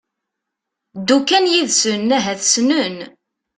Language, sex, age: Kabyle, female, 30-39